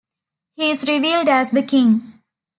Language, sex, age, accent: English, female, 19-29, India and South Asia (India, Pakistan, Sri Lanka)